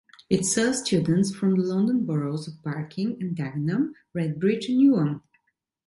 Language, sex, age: English, female, 30-39